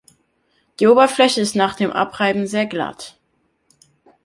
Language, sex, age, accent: German, male, under 19, Deutschland Deutsch